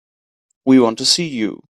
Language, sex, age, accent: English, male, 19-29, United States English